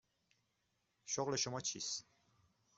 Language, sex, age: Persian, male, 19-29